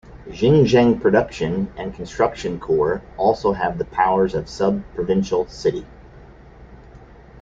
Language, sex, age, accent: English, male, 40-49, United States English